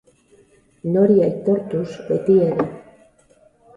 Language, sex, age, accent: Basque, female, 50-59, Erdialdekoa edo Nafarra (Gipuzkoa, Nafarroa)